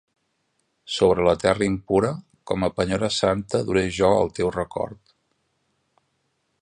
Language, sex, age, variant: Catalan, male, 30-39, Central